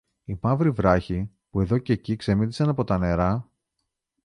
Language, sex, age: Greek, male, 40-49